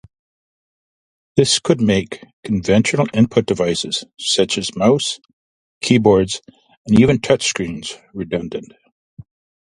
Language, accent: English, Canadian English